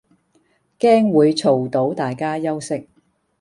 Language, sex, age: Cantonese, female, 60-69